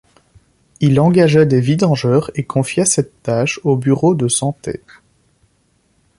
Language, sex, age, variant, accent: French, male, under 19, Français d'Europe, Français de Belgique